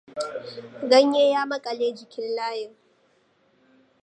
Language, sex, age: Hausa, female, 19-29